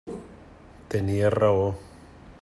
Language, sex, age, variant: Catalan, male, 50-59, Nord-Occidental